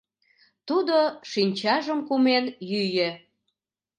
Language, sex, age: Mari, female, 40-49